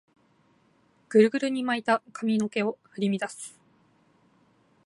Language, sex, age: Japanese, female, 19-29